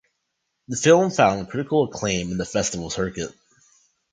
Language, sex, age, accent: English, male, under 19, United States English